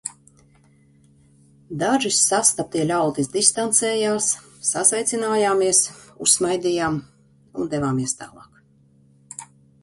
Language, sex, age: Latvian, female, 40-49